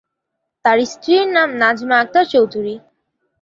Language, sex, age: Bengali, female, 30-39